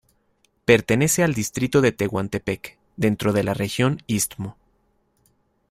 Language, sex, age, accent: Spanish, male, 30-39, México